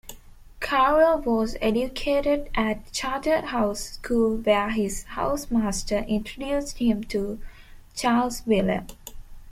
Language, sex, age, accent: English, female, 19-29, India and South Asia (India, Pakistan, Sri Lanka)